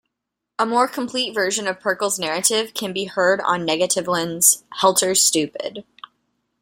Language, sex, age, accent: English, female, 19-29, United States English